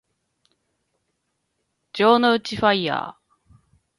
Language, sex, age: Japanese, female, 30-39